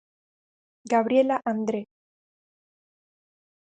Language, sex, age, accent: Galician, female, 19-29, Central (gheada)